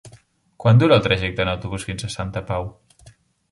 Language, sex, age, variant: Catalan, male, 19-29, Central